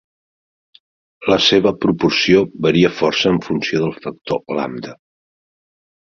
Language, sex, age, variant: Catalan, male, 50-59, Central